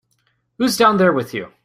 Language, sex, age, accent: English, male, 19-29, United States English